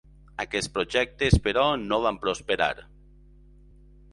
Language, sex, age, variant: Catalan, male, 40-49, Valencià meridional